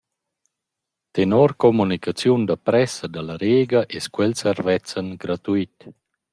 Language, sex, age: Romansh, male, 40-49